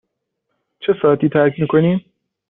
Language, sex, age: Persian, male, under 19